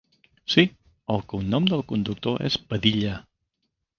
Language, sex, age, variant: Catalan, male, 40-49, Central